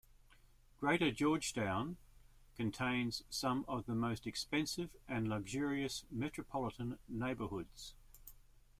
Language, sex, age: English, male, 60-69